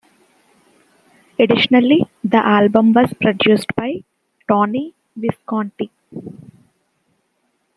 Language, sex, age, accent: English, female, 19-29, United States English